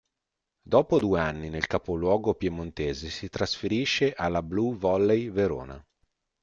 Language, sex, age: Italian, male, 40-49